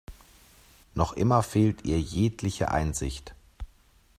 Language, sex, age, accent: German, male, 40-49, Deutschland Deutsch